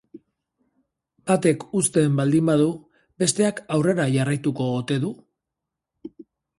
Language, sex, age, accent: Basque, male, 30-39, Mendebalekoa (Araba, Bizkaia, Gipuzkoako mendebaleko herri batzuk)